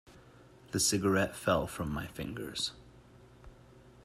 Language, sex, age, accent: English, male, 30-39, United States English